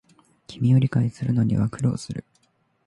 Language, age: Japanese, 19-29